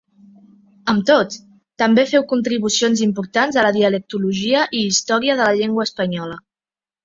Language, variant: Catalan, Central